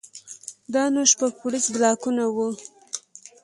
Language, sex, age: Pashto, female, 19-29